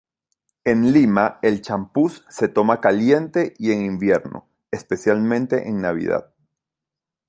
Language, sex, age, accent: Spanish, male, 40-49, Caribe: Cuba, Venezuela, Puerto Rico, República Dominicana, Panamá, Colombia caribeña, México caribeño, Costa del golfo de México